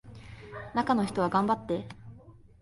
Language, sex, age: Japanese, female, under 19